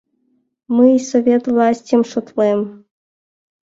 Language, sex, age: Mari, female, under 19